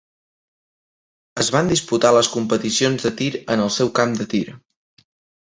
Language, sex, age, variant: Catalan, male, under 19, Septentrional